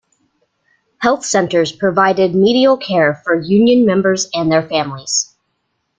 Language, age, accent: English, 19-29, United States English